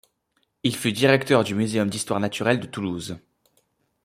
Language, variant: French, Français de métropole